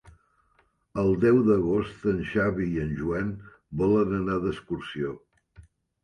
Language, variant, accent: Catalan, Central, balear